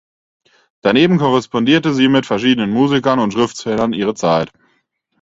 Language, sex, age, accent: German, male, 19-29, Deutschland Deutsch